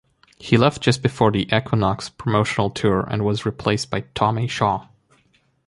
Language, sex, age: English, male, 19-29